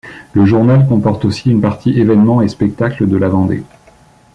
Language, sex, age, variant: French, male, 30-39, Français de métropole